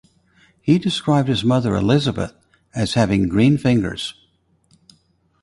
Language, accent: English, United States English